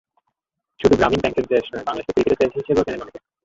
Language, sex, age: Bengali, male, 19-29